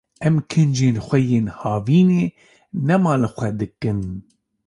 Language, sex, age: Kurdish, male, 40-49